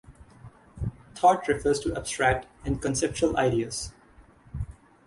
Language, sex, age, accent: English, male, under 19, Canadian English; India and South Asia (India, Pakistan, Sri Lanka)